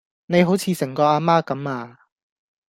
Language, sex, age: Cantonese, male, 19-29